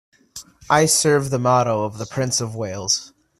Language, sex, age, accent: English, male, 19-29, United States English